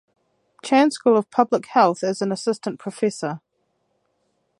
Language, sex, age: English, female, 30-39